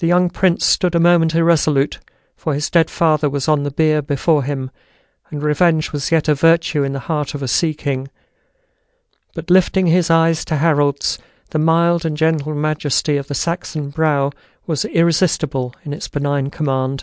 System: none